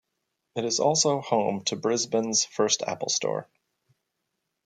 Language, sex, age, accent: English, male, 40-49, United States English